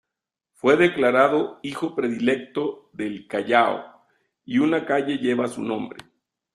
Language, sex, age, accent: Spanish, male, 50-59, México